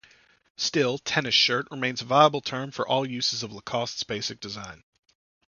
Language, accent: English, United States English